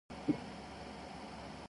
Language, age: English, 19-29